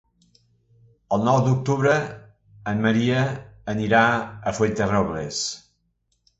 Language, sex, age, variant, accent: Catalan, male, 60-69, Central, central